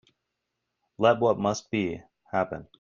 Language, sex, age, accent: English, male, 40-49, United States English